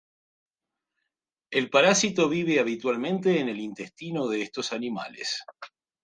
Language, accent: Spanish, Rioplatense: Argentina, Uruguay, este de Bolivia, Paraguay